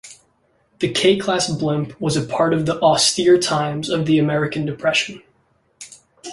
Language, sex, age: English, male, 19-29